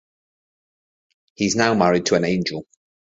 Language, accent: English, England English